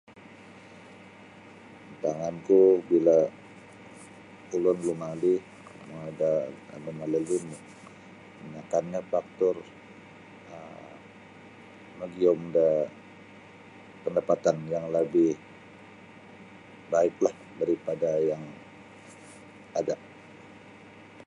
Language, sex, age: Sabah Bisaya, male, 40-49